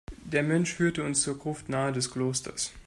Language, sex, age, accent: German, male, 19-29, Deutschland Deutsch